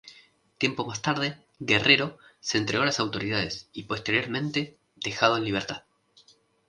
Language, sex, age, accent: Spanish, male, 19-29, Rioplatense: Argentina, Uruguay, este de Bolivia, Paraguay